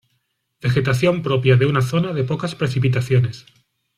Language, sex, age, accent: Spanish, male, 40-49, España: Sur peninsular (Andalucia, Extremadura, Murcia)